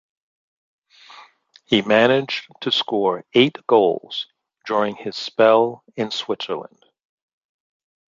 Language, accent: English, United States English